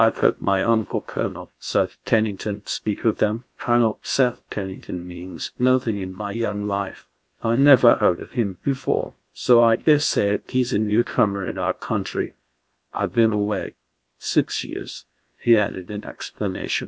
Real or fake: fake